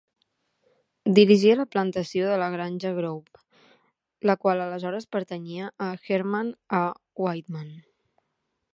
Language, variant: Catalan, Central